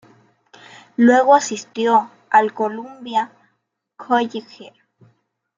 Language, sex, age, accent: Spanish, female, under 19, Andino-Pacífico: Colombia, Perú, Ecuador, oeste de Bolivia y Venezuela andina